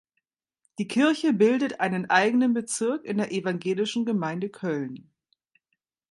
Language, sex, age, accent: German, female, 50-59, Deutschland Deutsch